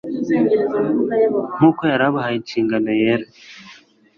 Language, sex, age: Kinyarwanda, female, under 19